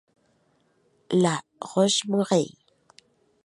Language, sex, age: Spanish, female, 30-39